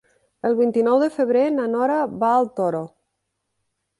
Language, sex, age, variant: Catalan, female, 30-39, Nord-Occidental